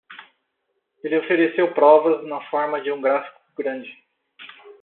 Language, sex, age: Portuguese, male, 40-49